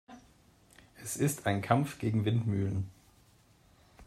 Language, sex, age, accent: German, male, 40-49, Deutschland Deutsch